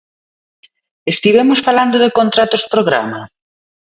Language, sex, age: Galician, female, 40-49